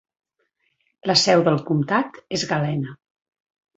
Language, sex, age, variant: Catalan, female, 50-59, Central